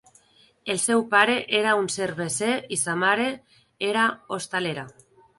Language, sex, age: Catalan, female, 30-39